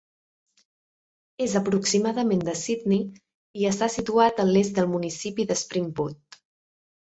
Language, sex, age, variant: Catalan, female, 19-29, Central